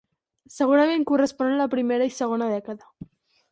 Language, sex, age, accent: Catalan, female, under 19, Girona